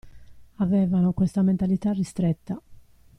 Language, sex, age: Italian, female, 50-59